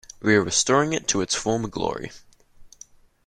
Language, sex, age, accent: English, male, under 19, Australian English